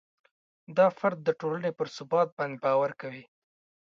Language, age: Pashto, 19-29